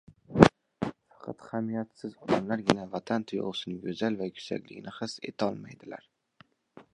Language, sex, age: Uzbek, male, 19-29